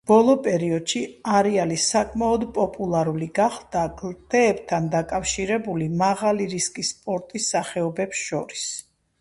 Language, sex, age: Georgian, female, 60-69